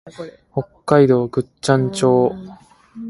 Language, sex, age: Japanese, male, 19-29